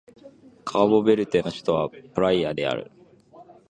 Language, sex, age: Japanese, male, 19-29